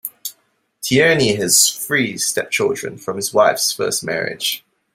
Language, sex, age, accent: English, male, 19-29, Singaporean English